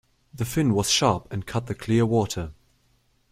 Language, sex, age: English, male, 19-29